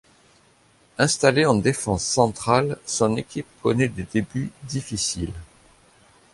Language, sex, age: French, male, 50-59